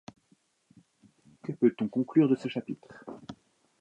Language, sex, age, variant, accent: French, male, 19-29, Français d'Europe, Français de Suisse